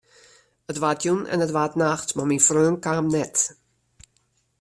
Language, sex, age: Western Frisian, female, 60-69